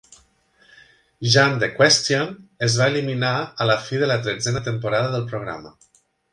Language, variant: Catalan, Nord-Occidental